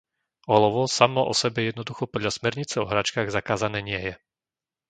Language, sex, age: Slovak, male, 30-39